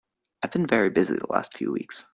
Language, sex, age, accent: English, male, under 19, United States English